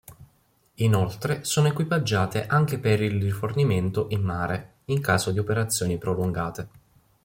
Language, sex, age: Italian, male, 19-29